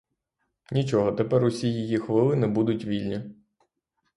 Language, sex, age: Ukrainian, male, 30-39